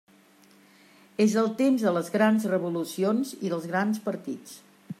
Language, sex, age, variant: Catalan, female, 70-79, Central